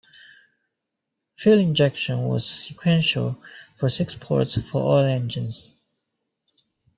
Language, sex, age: English, male, 30-39